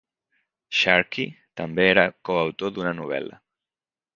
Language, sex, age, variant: Catalan, male, 30-39, Central